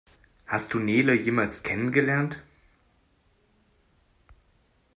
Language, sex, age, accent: German, male, 40-49, Deutschland Deutsch